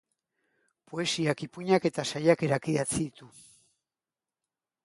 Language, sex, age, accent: Basque, male, 50-59, Erdialdekoa edo Nafarra (Gipuzkoa, Nafarroa)